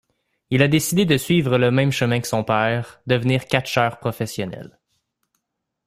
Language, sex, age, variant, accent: French, male, 19-29, Français d'Amérique du Nord, Français du Canada